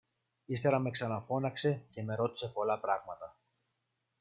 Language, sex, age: Greek, male, 30-39